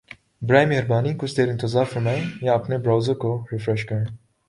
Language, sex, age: Urdu, male, 19-29